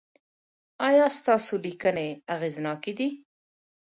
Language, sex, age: Pashto, female, 30-39